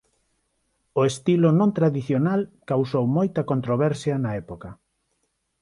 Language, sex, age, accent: Galician, male, 50-59, Neofalante